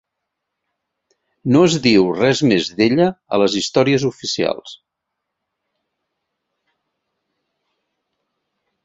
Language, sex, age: Catalan, male, 60-69